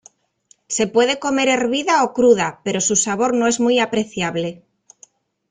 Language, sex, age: Spanish, female, 40-49